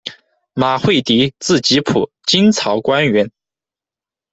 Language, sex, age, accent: Chinese, male, under 19, 出生地：四川省